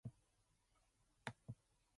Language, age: English, 19-29